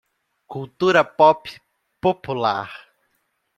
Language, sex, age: Portuguese, male, 19-29